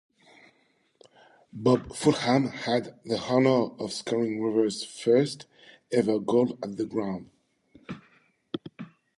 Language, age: English, 50-59